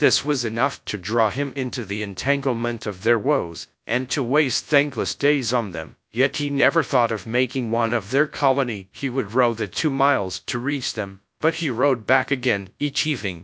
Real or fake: fake